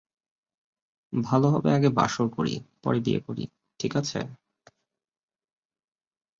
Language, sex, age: Bengali, male, 19-29